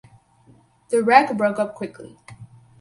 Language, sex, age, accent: English, female, under 19, United States English